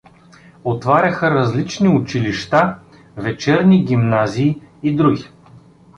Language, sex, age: Bulgarian, male, 40-49